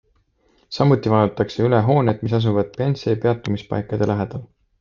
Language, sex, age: Estonian, male, 19-29